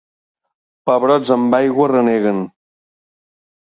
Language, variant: Catalan, Central